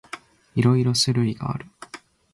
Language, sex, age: Japanese, male, 19-29